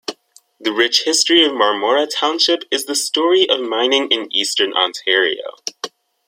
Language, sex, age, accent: English, male, under 19, United States English